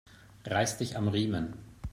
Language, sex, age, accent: German, male, 40-49, Deutschland Deutsch